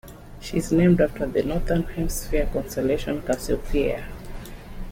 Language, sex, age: English, female, 40-49